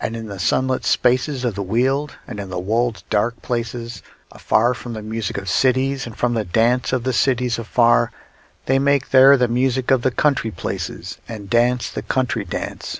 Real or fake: real